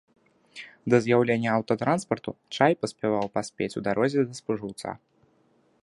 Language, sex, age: Belarusian, male, 19-29